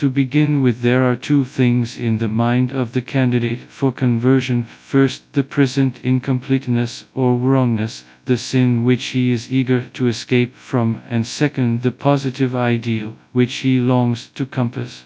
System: TTS, FastPitch